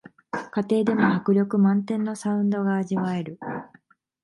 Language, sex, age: Japanese, female, 19-29